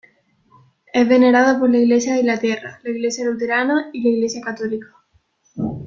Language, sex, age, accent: Spanish, female, under 19, España: Sur peninsular (Andalucia, Extremadura, Murcia)